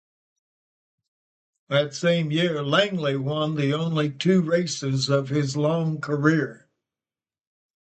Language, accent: English, United States English